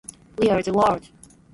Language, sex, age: Japanese, female, 30-39